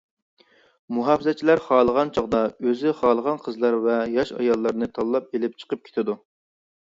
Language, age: Uyghur, 30-39